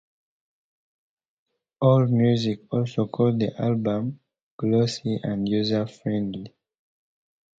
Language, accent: English, England English